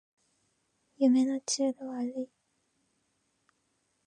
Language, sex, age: Japanese, female, under 19